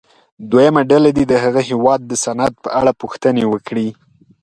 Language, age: Pashto, 19-29